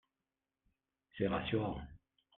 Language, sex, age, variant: French, male, 50-59, Français de métropole